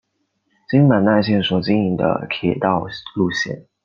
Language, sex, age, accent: Chinese, male, 19-29, 出生地：湖北省